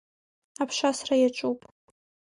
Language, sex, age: Abkhazian, female, under 19